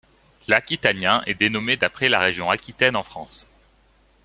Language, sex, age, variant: French, male, 19-29, Français de métropole